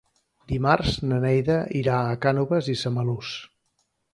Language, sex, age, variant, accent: Catalan, male, 50-59, Central, central